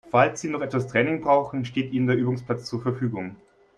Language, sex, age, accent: German, male, 19-29, Deutschland Deutsch